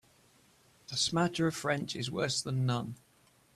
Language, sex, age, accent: English, male, 50-59, England English